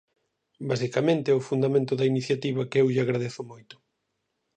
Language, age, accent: Galician, 40-49, Normativo (estándar)